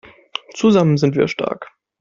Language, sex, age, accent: German, male, 19-29, Deutschland Deutsch